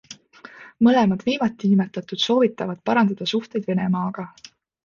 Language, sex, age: Estonian, female, 19-29